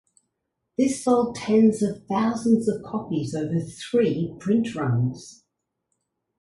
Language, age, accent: English, 60-69, Australian English